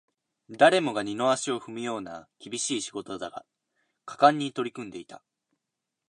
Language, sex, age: Japanese, male, under 19